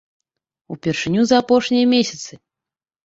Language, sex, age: Belarusian, female, 30-39